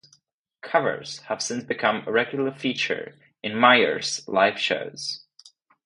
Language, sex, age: English, male, under 19